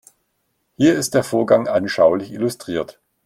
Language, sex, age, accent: German, male, 40-49, Deutschland Deutsch